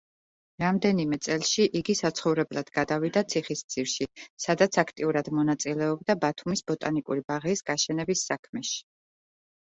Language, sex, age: Georgian, female, 30-39